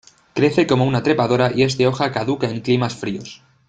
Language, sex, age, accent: Spanish, male, 19-29, España: Centro-Sur peninsular (Madrid, Toledo, Castilla-La Mancha)